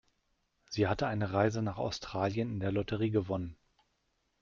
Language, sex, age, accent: German, male, 40-49, Deutschland Deutsch